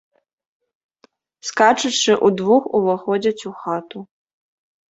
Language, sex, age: Belarusian, female, 19-29